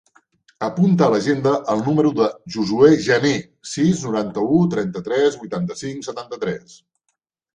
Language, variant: Catalan, Central